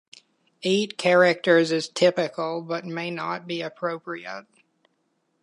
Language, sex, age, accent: English, male, 19-29, United States English